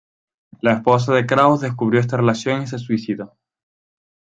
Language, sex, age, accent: Spanish, male, 19-29, España: Islas Canarias